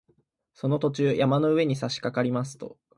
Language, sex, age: Japanese, male, 19-29